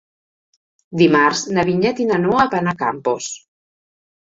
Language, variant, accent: Catalan, Nord-Occidental, Tortosí